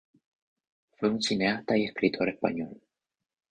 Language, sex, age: Spanish, male, 19-29